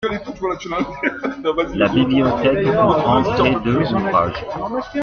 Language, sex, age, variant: French, male, 40-49, Français de métropole